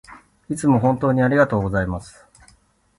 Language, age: Japanese, 40-49